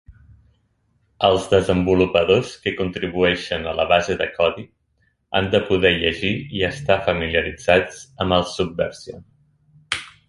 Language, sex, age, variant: Catalan, male, 30-39, Central